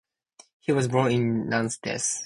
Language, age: English, 19-29